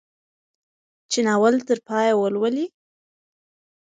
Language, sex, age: Pashto, female, 19-29